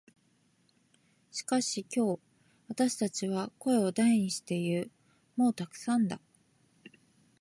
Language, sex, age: Japanese, female, 30-39